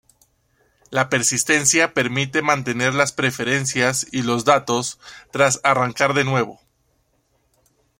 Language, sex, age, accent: Spanish, male, 19-29, Andino-Pacífico: Colombia, Perú, Ecuador, oeste de Bolivia y Venezuela andina